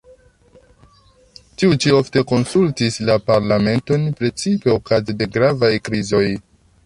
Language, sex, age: Esperanto, male, 19-29